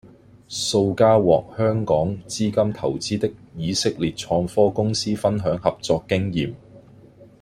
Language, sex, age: Cantonese, male, 40-49